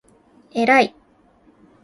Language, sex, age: Japanese, female, 19-29